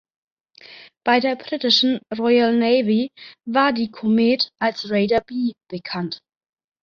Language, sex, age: German, female, 30-39